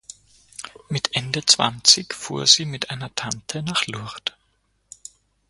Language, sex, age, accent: German, male, 30-39, Österreichisches Deutsch